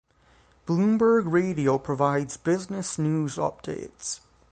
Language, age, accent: English, 19-29, United States English